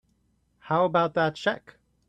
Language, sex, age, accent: English, male, 30-39, Canadian English